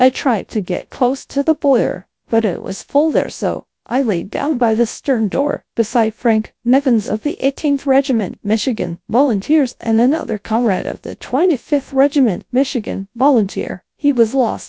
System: TTS, GradTTS